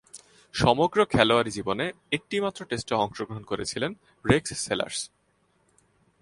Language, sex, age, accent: Bengali, male, 19-29, প্রমিত